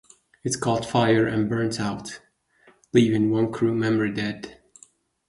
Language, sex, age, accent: English, male, 19-29, United States English